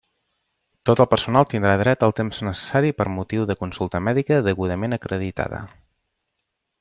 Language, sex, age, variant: Catalan, male, 30-39, Central